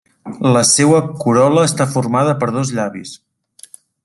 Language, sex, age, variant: Catalan, male, 40-49, Central